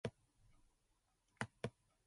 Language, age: English, 19-29